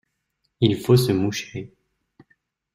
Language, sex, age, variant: French, male, 19-29, Français de métropole